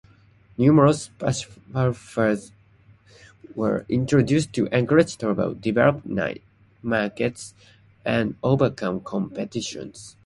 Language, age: English, 19-29